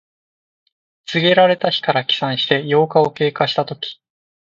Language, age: Japanese, 19-29